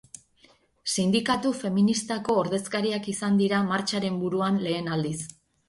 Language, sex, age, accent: Basque, female, 50-59, Erdialdekoa edo Nafarra (Gipuzkoa, Nafarroa)